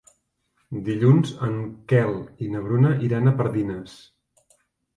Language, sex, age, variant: Catalan, male, 40-49, Central